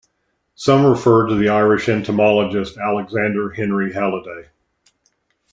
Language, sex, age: English, male, 60-69